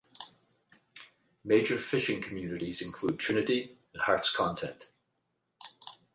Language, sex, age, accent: English, male, 50-59, United States English